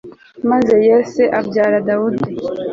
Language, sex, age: Kinyarwanda, female, 19-29